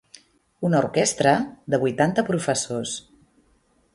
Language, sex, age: Catalan, female, 30-39